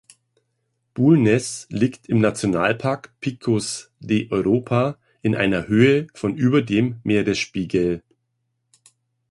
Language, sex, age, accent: German, male, 50-59, Deutschland Deutsch